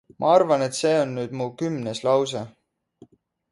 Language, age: Estonian, 30-39